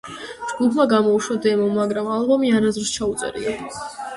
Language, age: Georgian, under 19